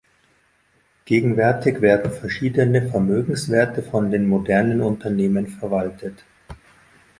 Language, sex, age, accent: German, male, 50-59, Deutschland Deutsch